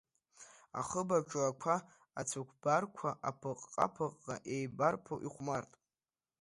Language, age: Abkhazian, under 19